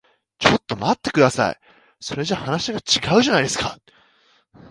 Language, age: Japanese, 19-29